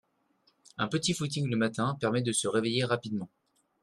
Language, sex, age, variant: French, male, 19-29, Français de métropole